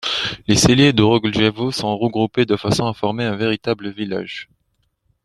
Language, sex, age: French, female, 30-39